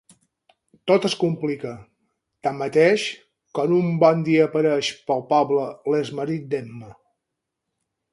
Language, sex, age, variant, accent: Catalan, male, 50-59, Balear, menorquí